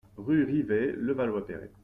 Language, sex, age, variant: French, male, 40-49, Français de métropole